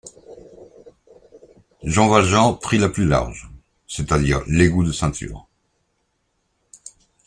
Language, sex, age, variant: French, male, 60-69, Français de métropole